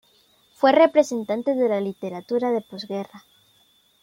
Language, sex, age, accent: Spanish, female, under 19, España: Centro-Sur peninsular (Madrid, Toledo, Castilla-La Mancha)